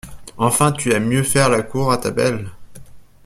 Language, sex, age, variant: French, male, 19-29, Français de métropole